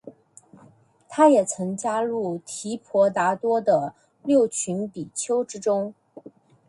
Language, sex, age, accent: Chinese, female, 30-39, 出生地：福建省